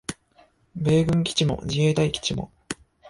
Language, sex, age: Japanese, male, 19-29